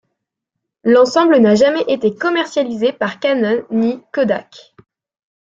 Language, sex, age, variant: French, female, 19-29, Français de métropole